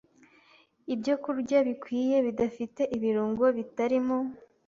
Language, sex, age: Kinyarwanda, female, 19-29